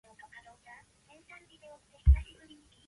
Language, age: English, 19-29